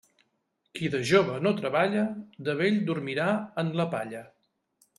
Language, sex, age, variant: Catalan, male, 50-59, Central